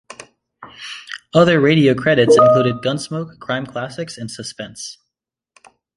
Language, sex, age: English, male, 19-29